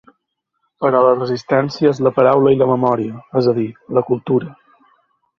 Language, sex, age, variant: Catalan, male, 19-29, Balear